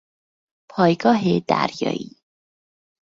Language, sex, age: Persian, female, 19-29